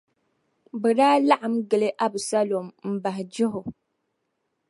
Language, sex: Dagbani, female